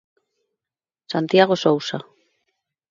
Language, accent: Galician, Neofalante